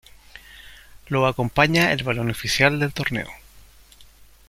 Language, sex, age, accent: Spanish, male, 40-49, Chileno: Chile, Cuyo